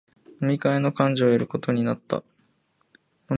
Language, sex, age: Japanese, male, 19-29